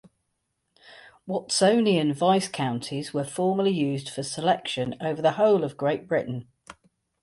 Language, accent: English, England English